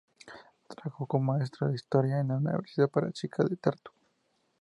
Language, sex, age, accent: Spanish, male, 19-29, México